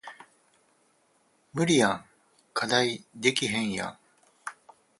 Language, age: Japanese, 50-59